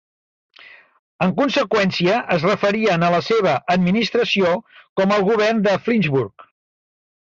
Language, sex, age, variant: Catalan, male, 60-69, Central